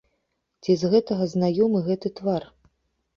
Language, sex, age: Belarusian, female, 30-39